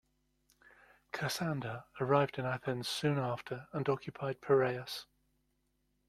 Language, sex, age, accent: English, male, 50-59, England English